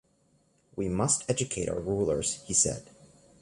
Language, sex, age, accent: English, male, 19-29, United States English